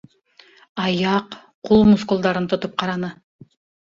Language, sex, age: Bashkir, female, 30-39